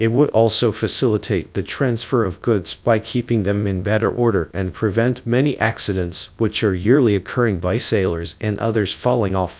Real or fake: fake